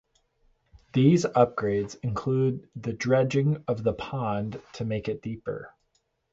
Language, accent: English, United States English